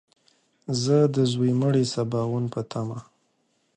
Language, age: Pashto, 40-49